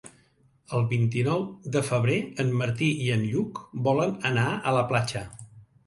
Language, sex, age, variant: Catalan, male, 60-69, Central